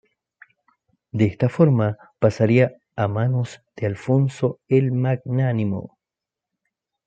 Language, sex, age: Spanish, male, 19-29